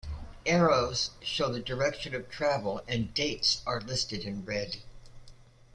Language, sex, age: English, female, 70-79